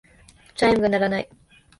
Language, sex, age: Japanese, female, under 19